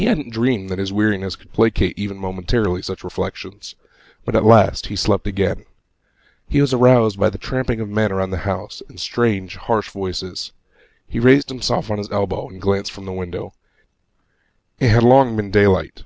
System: none